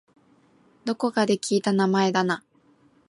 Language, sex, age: Japanese, female, 19-29